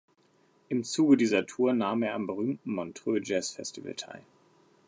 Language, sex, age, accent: German, male, 30-39, Deutschland Deutsch